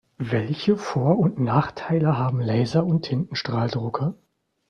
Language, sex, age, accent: German, male, 30-39, Deutschland Deutsch